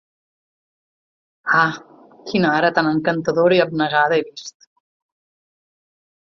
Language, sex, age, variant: Catalan, female, 40-49, Central